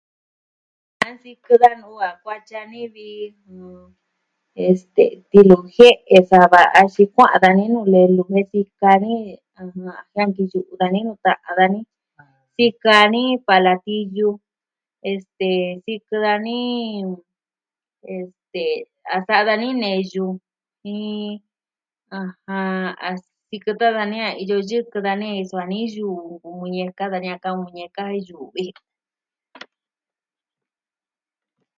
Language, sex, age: Southwestern Tlaxiaco Mixtec, female, 60-69